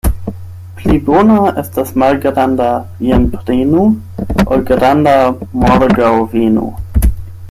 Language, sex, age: Esperanto, male, 19-29